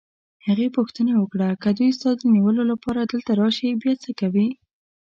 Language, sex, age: Pashto, female, under 19